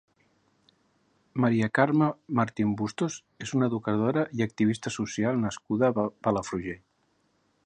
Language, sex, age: Catalan, male, 50-59